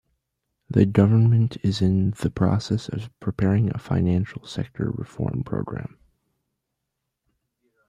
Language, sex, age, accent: English, male, under 19, United States English